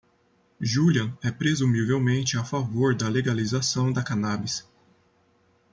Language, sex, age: Portuguese, male, 19-29